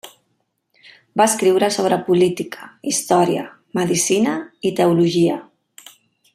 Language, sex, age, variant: Catalan, female, 40-49, Central